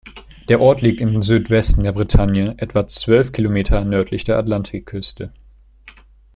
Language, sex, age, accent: German, male, under 19, Deutschland Deutsch